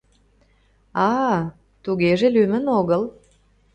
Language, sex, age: Mari, female, 40-49